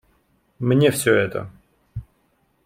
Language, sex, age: Russian, male, 30-39